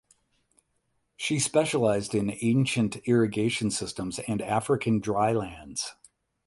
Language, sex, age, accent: English, male, 40-49, United States English; Midwestern